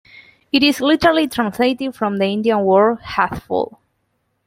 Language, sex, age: English, female, 19-29